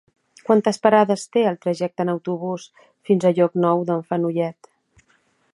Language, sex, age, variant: Catalan, female, 50-59, Central